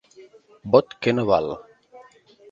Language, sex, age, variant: Catalan, male, 40-49, Central